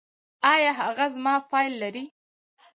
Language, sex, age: Pashto, female, 19-29